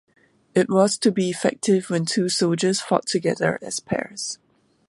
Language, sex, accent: English, female, Singaporean English